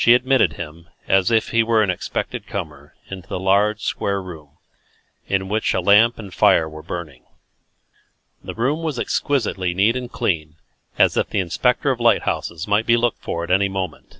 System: none